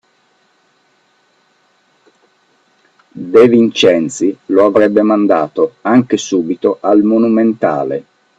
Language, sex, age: Italian, male, 40-49